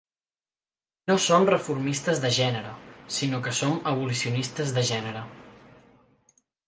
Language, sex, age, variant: Catalan, male, 19-29, Central